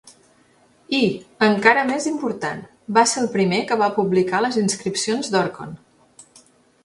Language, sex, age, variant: Catalan, female, 40-49, Central